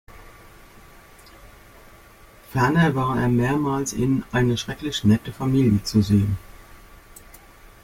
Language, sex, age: German, female, 60-69